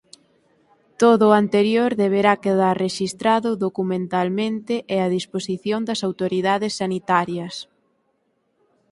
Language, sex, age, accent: Galician, female, 19-29, Atlántico (seseo e gheada)